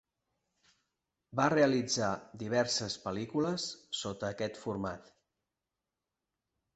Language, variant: Catalan, Central